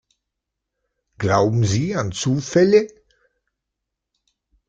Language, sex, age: German, male, 60-69